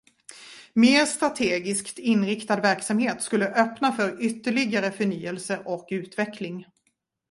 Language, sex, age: Swedish, female, 40-49